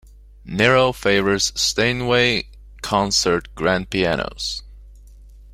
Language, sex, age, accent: English, male, 19-29, United States English